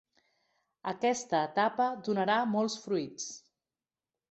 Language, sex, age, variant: Catalan, female, 40-49, Central